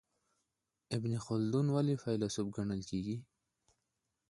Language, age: Pashto, 30-39